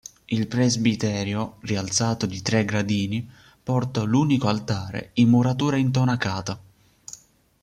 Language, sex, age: Italian, male, 19-29